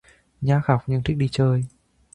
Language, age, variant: Vietnamese, 19-29, Hà Nội